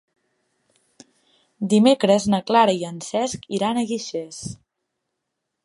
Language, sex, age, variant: Catalan, female, 19-29, Central